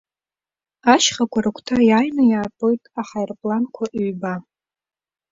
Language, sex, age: Abkhazian, female, 19-29